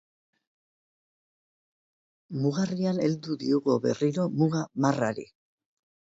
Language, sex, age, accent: Basque, female, 70-79, Mendebalekoa (Araba, Bizkaia, Gipuzkoako mendebaleko herri batzuk)